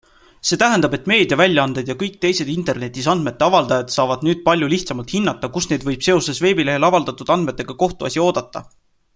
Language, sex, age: Estonian, male, 19-29